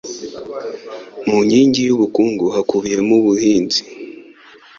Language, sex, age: Kinyarwanda, male, 19-29